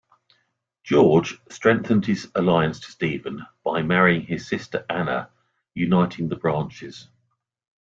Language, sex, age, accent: English, male, 50-59, England English